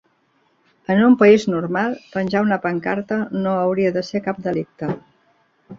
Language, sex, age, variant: Catalan, female, 60-69, Central